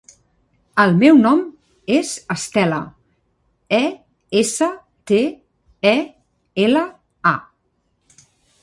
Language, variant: Catalan, Central